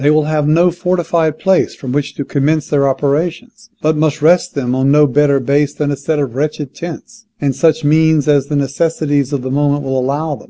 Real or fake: real